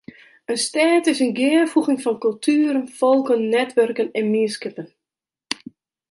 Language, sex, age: Western Frisian, female, 40-49